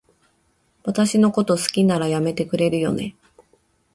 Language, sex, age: Japanese, female, 40-49